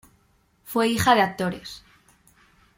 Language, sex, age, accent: Spanish, female, under 19, España: Norte peninsular (Asturias, Castilla y León, Cantabria, País Vasco, Navarra, Aragón, La Rioja, Guadalajara, Cuenca)